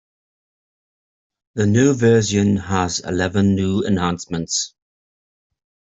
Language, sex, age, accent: English, male, 40-49, England English